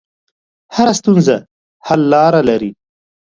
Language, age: Pashto, 30-39